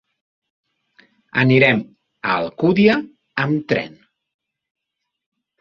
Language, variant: Catalan, Central